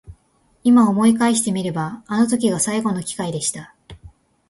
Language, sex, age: Japanese, female, 19-29